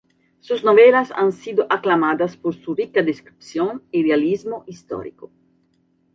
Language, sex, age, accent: Spanish, female, 40-49, Caribe: Cuba, Venezuela, Puerto Rico, República Dominicana, Panamá, Colombia caribeña, México caribeño, Costa del golfo de México